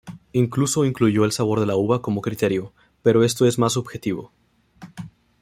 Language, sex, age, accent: Spanish, male, 19-29, México